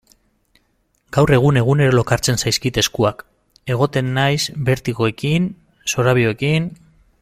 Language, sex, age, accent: Basque, male, 30-39, Mendebalekoa (Araba, Bizkaia, Gipuzkoako mendebaleko herri batzuk)